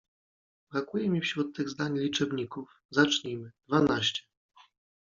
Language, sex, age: Polish, male, 30-39